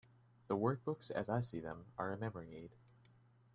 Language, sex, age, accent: English, male, 19-29, United States English